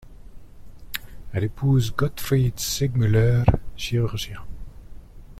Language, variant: French, Français de métropole